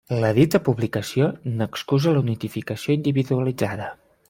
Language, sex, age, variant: Catalan, male, 30-39, Central